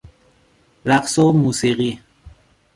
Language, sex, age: Persian, male, 19-29